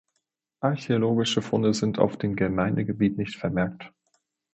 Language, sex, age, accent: German, male, 30-39, Deutschland Deutsch